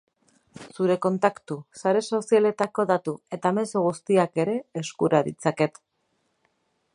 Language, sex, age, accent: Basque, female, 30-39, Mendebalekoa (Araba, Bizkaia, Gipuzkoako mendebaleko herri batzuk)